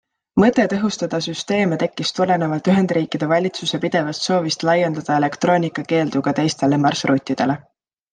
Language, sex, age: Estonian, female, 19-29